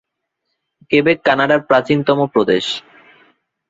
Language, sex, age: Bengali, male, 19-29